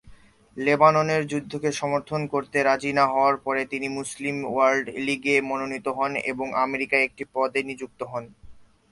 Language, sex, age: Bengali, male, 19-29